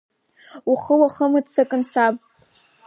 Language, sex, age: Abkhazian, female, 19-29